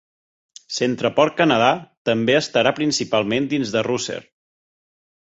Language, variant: Catalan, Central